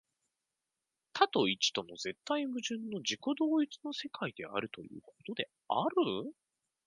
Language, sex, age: Japanese, male, 19-29